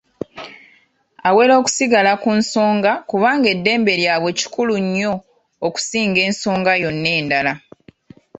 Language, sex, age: Ganda, female, 30-39